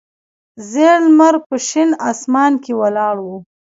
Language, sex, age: Pashto, female, 19-29